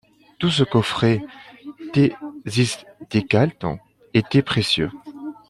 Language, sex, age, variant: French, male, 30-39, Français de métropole